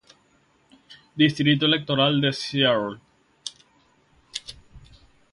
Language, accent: Spanish, Caribe: Cuba, Venezuela, Puerto Rico, República Dominicana, Panamá, Colombia caribeña, México caribeño, Costa del golfo de México